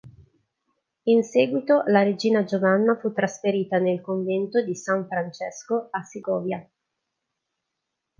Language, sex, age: Italian, female, 19-29